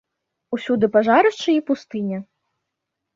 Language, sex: Belarusian, female